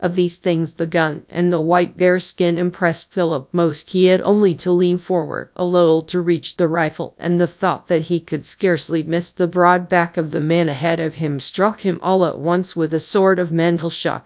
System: TTS, GradTTS